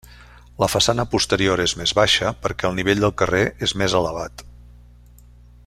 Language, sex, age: Catalan, male, 60-69